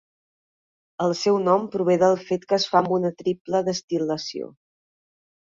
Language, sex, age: Catalan, female, 30-39